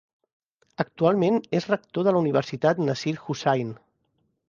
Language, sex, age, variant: Catalan, male, 50-59, Central